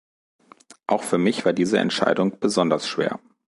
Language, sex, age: German, male, 40-49